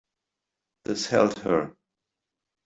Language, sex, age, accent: English, male, 40-49, United States English